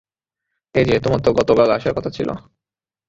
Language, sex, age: Bengali, male, 19-29